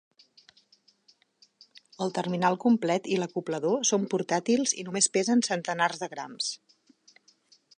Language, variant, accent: Catalan, Central, central